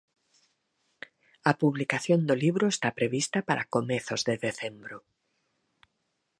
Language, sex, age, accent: Galician, female, 50-59, Normativo (estándar)